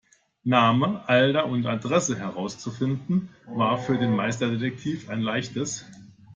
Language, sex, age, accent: German, male, 50-59, Deutschland Deutsch